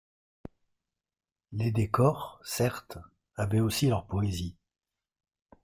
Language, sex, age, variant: French, male, 50-59, Français de métropole